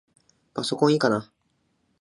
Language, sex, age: Japanese, male, 19-29